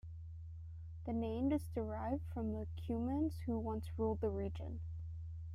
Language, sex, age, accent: English, female, 19-29, United States English